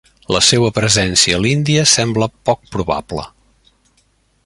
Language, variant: Catalan, Central